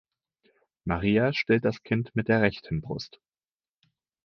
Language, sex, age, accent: German, male, 19-29, Deutschland Deutsch